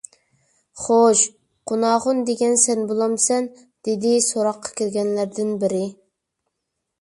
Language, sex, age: Uyghur, female, under 19